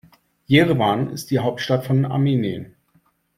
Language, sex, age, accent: German, male, 40-49, Deutschland Deutsch